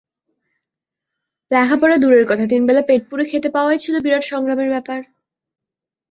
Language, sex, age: Bengali, female, 19-29